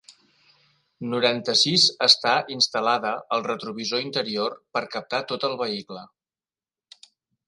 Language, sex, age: Catalan, male, 50-59